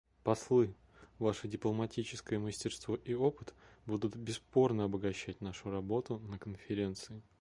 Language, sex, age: Russian, male, 30-39